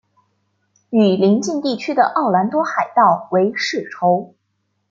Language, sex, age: Chinese, female, 19-29